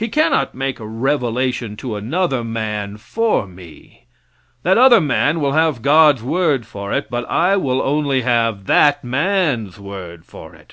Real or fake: real